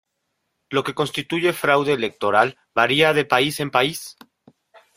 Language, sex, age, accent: Spanish, male, 30-39, México